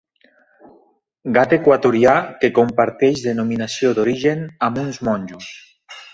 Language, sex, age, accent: Catalan, male, 40-49, valencià